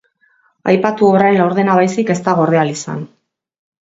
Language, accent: Basque, Mendebalekoa (Araba, Bizkaia, Gipuzkoako mendebaleko herri batzuk)